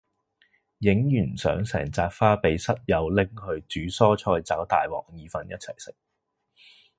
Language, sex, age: Cantonese, male, 30-39